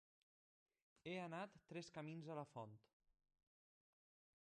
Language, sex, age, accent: Catalan, male, 30-39, valencià